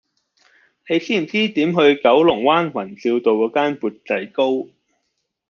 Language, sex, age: Cantonese, male, 30-39